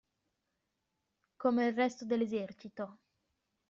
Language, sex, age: Italian, female, 19-29